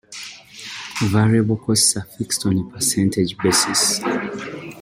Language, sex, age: English, male, 19-29